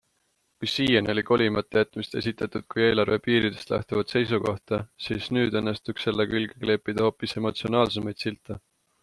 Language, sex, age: Estonian, male, 19-29